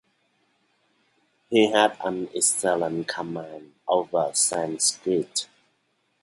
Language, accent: English, Australian English